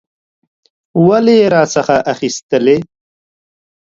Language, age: Pashto, 30-39